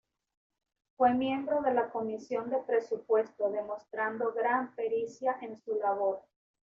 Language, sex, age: Spanish, female, 30-39